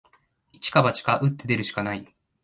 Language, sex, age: Japanese, male, 19-29